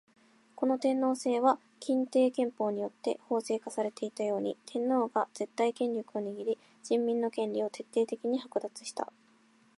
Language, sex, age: Japanese, female, 19-29